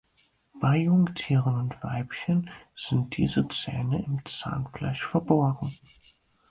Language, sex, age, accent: German, male, 19-29, Deutschland Deutsch